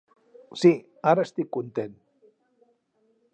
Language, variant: Catalan, Central